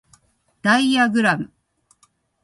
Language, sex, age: Japanese, female, 50-59